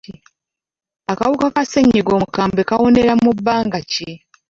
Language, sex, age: Ganda, female, 30-39